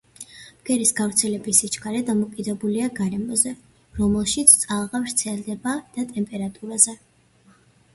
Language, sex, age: Georgian, female, 19-29